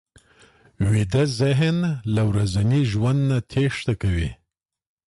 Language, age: Pashto, 50-59